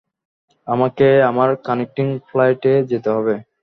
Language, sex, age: Bengali, male, 19-29